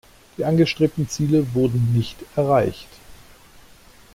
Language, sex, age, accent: German, male, 40-49, Deutschland Deutsch